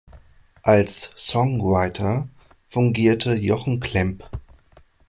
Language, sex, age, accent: German, male, 30-39, Deutschland Deutsch